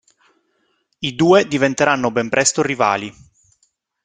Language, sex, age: Italian, male, 30-39